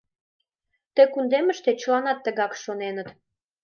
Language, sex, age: Mari, female, 19-29